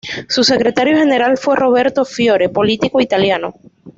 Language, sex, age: Spanish, female, 19-29